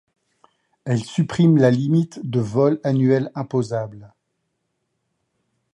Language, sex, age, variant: French, male, 50-59, Français de métropole